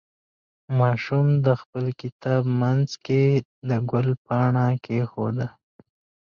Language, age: Pashto, 19-29